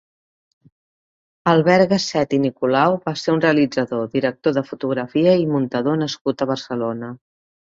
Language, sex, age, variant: Catalan, female, 50-59, Central